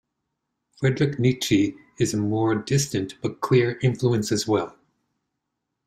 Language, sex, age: English, male, 60-69